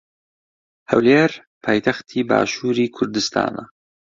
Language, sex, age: Central Kurdish, male, 19-29